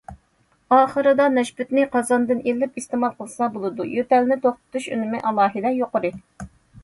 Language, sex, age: Uyghur, female, 30-39